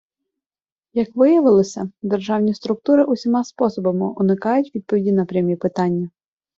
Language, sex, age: Ukrainian, female, 19-29